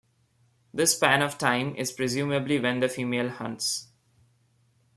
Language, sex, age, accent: English, male, 19-29, India and South Asia (India, Pakistan, Sri Lanka)